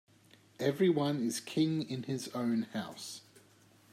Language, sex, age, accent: English, male, 30-39, Australian English